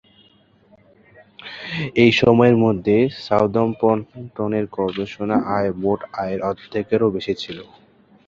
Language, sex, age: Bengali, male, under 19